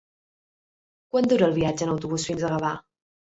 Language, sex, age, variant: Catalan, female, 19-29, Central